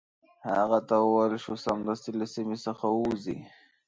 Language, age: Pashto, 30-39